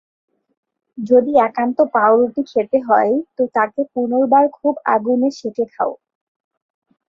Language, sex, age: Bengali, female, 19-29